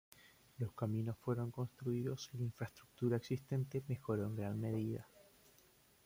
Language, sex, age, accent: Spanish, male, 19-29, Rioplatense: Argentina, Uruguay, este de Bolivia, Paraguay